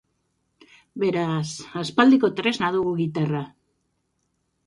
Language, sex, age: Basque, female, 50-59